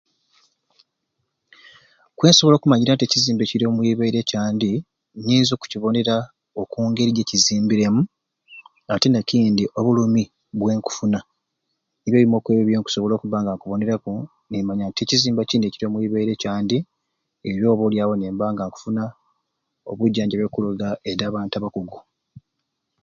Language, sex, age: Ruuli, male, 30-39